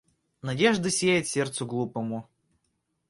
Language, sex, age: Russian, male, under 19